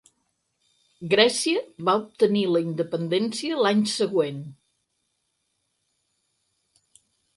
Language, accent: Catalan, Empordanès